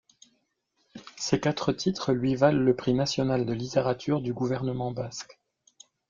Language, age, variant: French, 40-49, Français de métropole